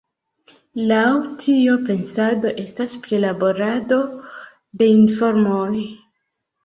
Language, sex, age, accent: Esperanto, female, 19-29, Internacia